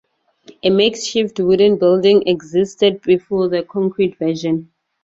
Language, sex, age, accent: English, female, 30-39, Southern African (South Africa, Zimbabwe, Namibia)